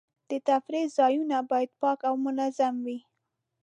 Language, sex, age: Pashto, female, 19-29